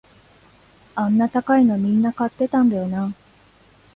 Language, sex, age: Japanese, female, 19-29